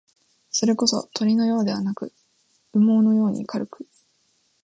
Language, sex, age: Japanese, female, 19-29